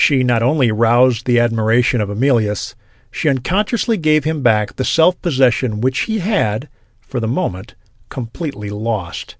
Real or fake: real